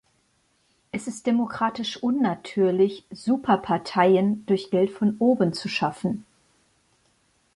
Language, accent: German, Deutschland Deutsch